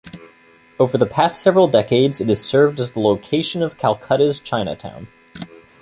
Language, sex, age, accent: English, male, 19-29, United States English